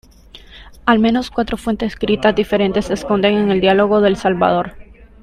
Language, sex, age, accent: Spanish, female, 19-29, América central